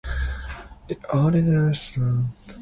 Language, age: English, 19-29